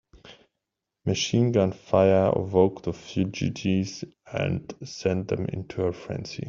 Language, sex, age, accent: English, male, 30-39, United States English